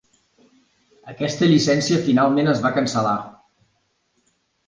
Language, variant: Catalan, Central